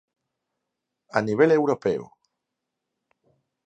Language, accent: Galician, Normativo (estándar)